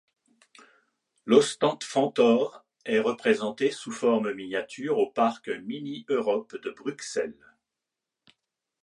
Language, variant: French, Français de métropole